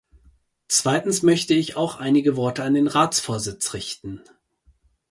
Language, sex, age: German, male, 30-39